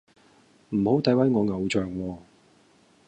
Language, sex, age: Cantonese, male, 40-49